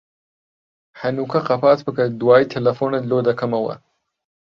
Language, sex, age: Central Kurdish, male, 30-39